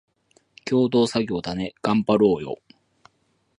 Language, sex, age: Japanese, male, 30-39